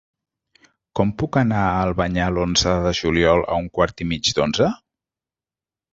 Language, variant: Catalan, Central